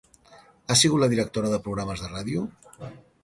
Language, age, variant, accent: Catalan, 50-59, Central, central